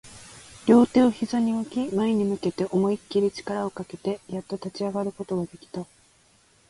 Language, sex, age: Japanese, female, 19-29